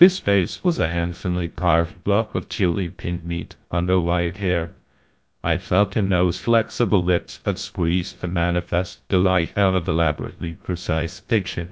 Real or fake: fake